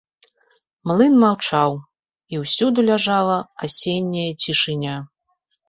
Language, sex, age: Belarusian, female, 40-49